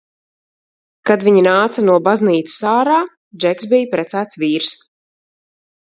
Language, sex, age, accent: Latvian, female, 30-39, Vidus dialekts